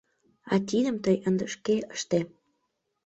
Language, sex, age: Mari, female, under 19